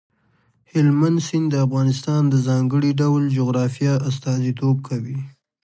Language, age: Pashto, 30-39